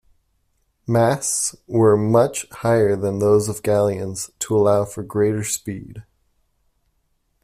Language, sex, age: English, male, 30-39